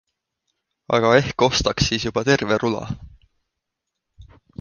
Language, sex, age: Estonian, male, 19-29